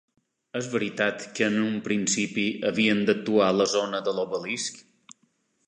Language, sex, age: Catalan, male, 50-59